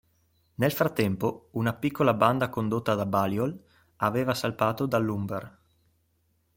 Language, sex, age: Italian, male, 19-29